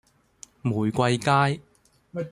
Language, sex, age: Cantonese, male, 19-29